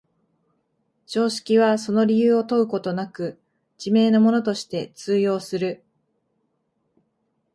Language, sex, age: Japanese, female, 30-39